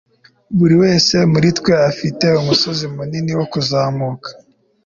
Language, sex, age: Kinyarwanda, male, 19-29